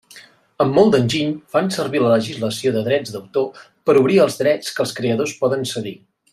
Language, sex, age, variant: Catalan, male, 40-49, Central